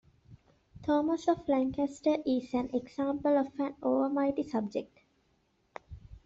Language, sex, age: English, female, 19-29